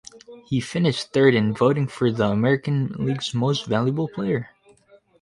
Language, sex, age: English, male, under 19